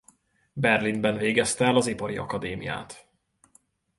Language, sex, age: Hungarian, male, 30-39